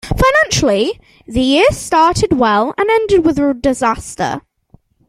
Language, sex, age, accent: English, male, under 19, England English